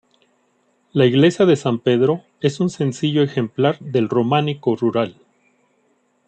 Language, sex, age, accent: Spanish, male, 40-49, México